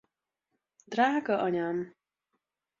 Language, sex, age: Hungarian, female, 19-29